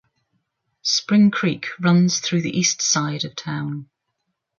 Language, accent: English, England English